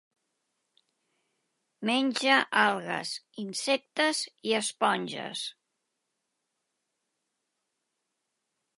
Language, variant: Catalan, Central